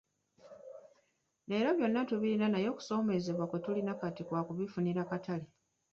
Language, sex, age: Ganda, female, 40-49